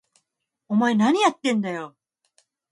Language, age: Japanese, 19-29